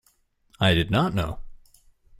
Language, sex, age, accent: English, male, 19-29, United States English